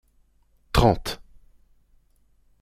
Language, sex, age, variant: French, male, 30-39, Français de métropole